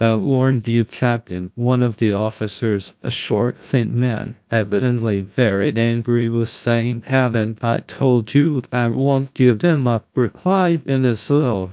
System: TTS, GlowTTS